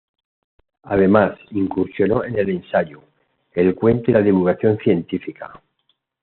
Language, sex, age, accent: Spanish, male, 50-59, España: Centro-Sur peninsular (Madrid, Toledo, Castilla-La Mancha)